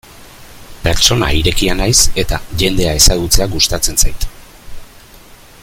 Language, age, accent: Basque, 50-59, Erdialdekoa edo Nafarra (Gipuzkoa, Nafarroa)